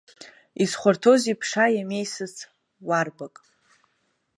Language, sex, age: Abkhazian, female, under 19